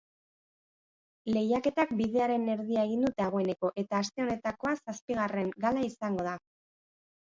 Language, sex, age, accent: Basque, female, 30-39, Batua